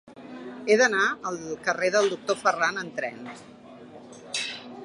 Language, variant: Catalan, Central